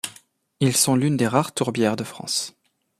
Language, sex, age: French, male, 30-39